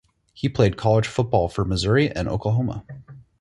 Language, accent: English, United States English